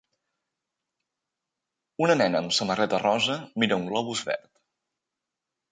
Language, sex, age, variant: Catalan, male, 19-29, Balear